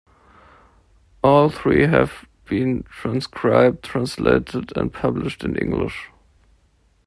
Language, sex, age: English, male, 19-29